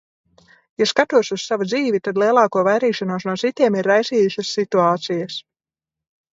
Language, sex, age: Latvian, female, 30-39